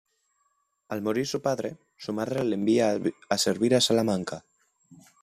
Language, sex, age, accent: Spanish, male, under 19, España: Norte peninsular (Asturias, Castilla y León, Cantabria, País Vasco, Navarra, Aragón, La Rioja, Guadalajara, Cuenca)